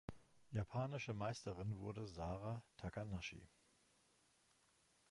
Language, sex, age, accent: German, male, 40-49, Deutschland Deutsch